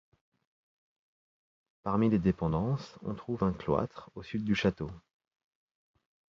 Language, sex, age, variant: French, male, 30-39, Français de métropole